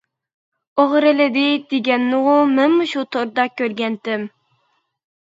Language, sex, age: Uyghur, female, under 19